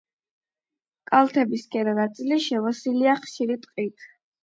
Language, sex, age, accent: Georgian, male, under 19, ჩვეულებრივი